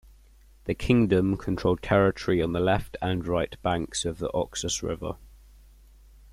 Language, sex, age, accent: English, male, under 19, England English